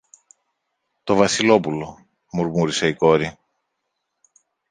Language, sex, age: Greek, male, 50-59